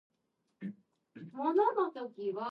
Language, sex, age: English, female, 19-29